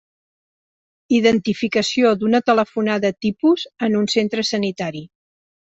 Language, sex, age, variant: Catalan, female, 60-69, Central